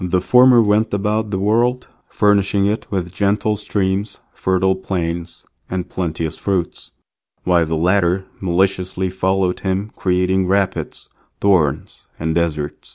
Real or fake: real